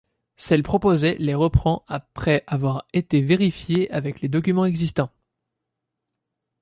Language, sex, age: French, male, under 19